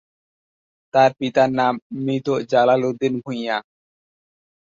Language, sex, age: Bengali, male, 19-29